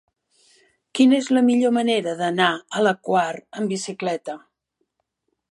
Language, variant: Catalan, Central